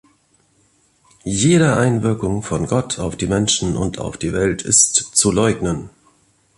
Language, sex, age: German, male, 40-49